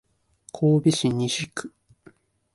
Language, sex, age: Japanese, male, under 19